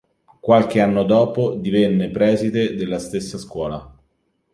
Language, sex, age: Italian, male, 30-39